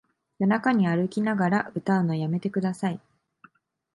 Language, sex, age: Japanese, female, 19-29